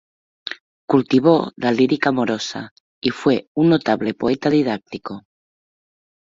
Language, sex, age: Spanish, female, 40-49